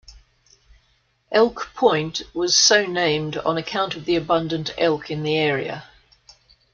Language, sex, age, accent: English, female, 50-59, Australian English